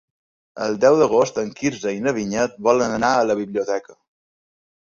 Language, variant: Catalan, Balear